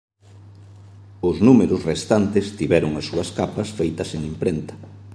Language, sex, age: Galician, male, 30-39